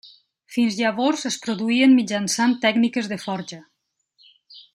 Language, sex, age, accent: Catalan, female, 30-39, valencià